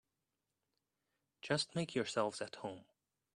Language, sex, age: English, male, 30-39